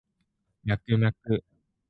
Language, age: Japanese, 19-29